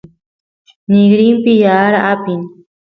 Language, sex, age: Santiago del Estero Quichua, female, 19-29